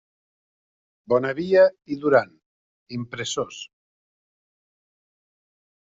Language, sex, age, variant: Catalan, male, 40-49, Septentrional